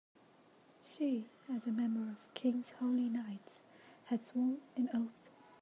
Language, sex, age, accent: English, female, under 19, India and South Asia (India, Pakistan, Sri Lanka)